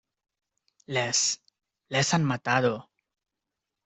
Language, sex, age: Spanish, male, 19-29